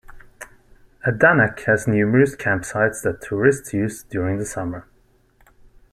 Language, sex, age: English, male, 19-29